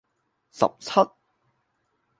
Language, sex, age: Cantonese, male, 19-29